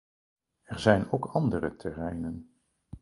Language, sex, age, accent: Dutch, male, 60-69, Nederlands Nederlands